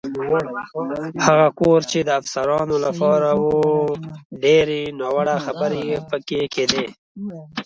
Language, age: Pashto, 30-39